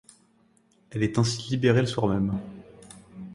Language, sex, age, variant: French, male, 30-39, Français de métropole